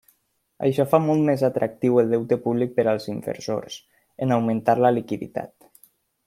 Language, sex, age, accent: Catalan, male, under 19, valencià